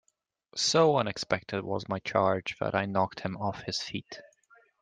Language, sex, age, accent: English, male, 19-29, England English